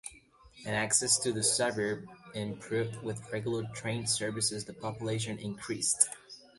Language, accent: English, United States English